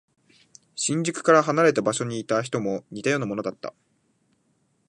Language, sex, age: Japanese, male, 19-29